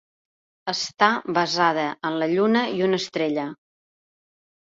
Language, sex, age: Catalan, female, 40-49